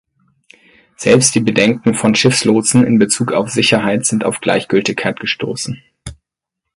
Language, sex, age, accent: German, male, 19-29, Deutschland Deutsch